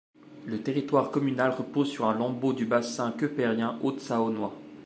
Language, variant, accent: French, Français d'Europe, Français de Suisse